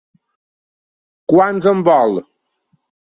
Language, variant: Catalan, Balear